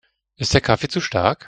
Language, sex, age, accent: German, male, 30-39, Deutschland Deutsch